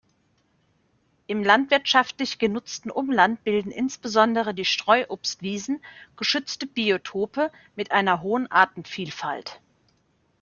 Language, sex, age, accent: German, female, 30-39, Deutschland Deutsch